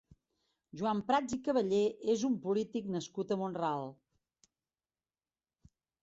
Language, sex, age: Catalan, female, 60-69